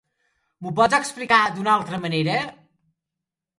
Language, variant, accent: Catalan, Central, central